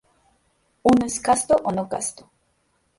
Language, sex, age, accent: Spanish, female, 19-29, México